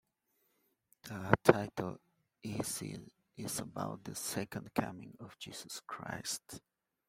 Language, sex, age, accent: English, male, 30-39, Southern African (South Africa, Zimbabwe, Namibia)